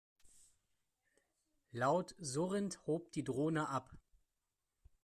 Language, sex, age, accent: German, male, 30-39, Deutschland Deutsch